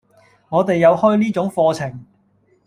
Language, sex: Cantonese, male